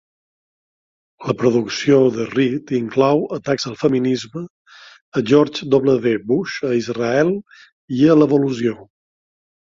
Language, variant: Catalan, Balear